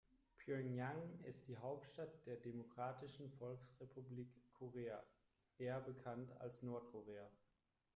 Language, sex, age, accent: German, male, 30-39, Deutschland Deutsch